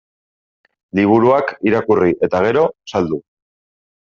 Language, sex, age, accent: Basque, male, 30-39, Erdialdekoa edo Nafarra (Gipuzkoa, Nafarroa)